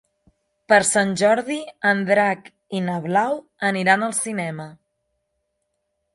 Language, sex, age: Catalan, female, 30-39